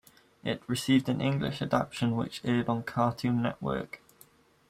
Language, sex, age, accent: English, male, 19-29, Welsh English